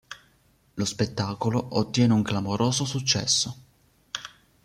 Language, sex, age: Italian, male, 19-29